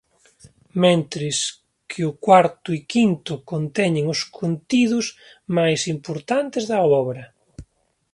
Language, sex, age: Galician, male, 40-49